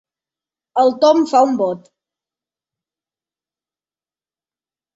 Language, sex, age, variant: Catalan, male, 50-59, Central